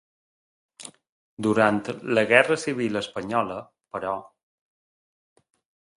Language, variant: Catalan, Balear